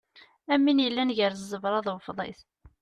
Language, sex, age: Kabyle, female, 19-29